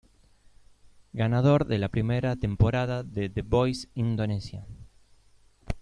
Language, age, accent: Spanish, 30-39, Rioplatense: Argentina, Uruguay, este de Bolivia, Paraguay